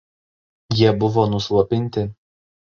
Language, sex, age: Lithuanian, male, 19-29